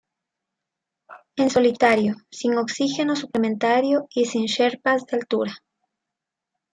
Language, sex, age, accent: Spanish, female, 30-39, Andino-Pacífico: Colombia, Perú, Ecuador, oeste de Bolivia y Venezuela andina